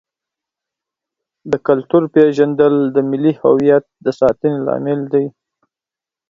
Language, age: Pashto, 30-39